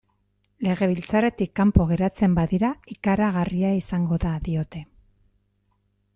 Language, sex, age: Basque, female, 50-59